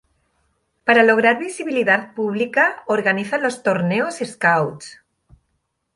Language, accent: Spanish, España: Sur peninsular (Andalucia, Extremadura, Murcia)